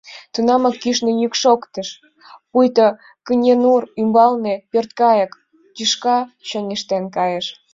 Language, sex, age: Mari, female, under 19